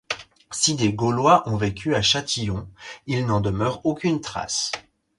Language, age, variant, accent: French, 19-29, Français d'Europe, Français de Suisse